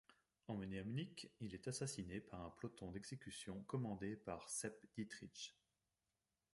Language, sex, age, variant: French, male, 40-49, Français de métropole